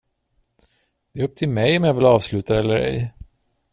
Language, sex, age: Swedish, male, 30-39